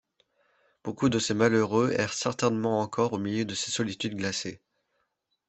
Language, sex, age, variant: French, male, 19-29, Français de métropole